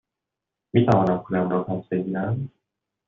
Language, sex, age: Persian, male, 19-29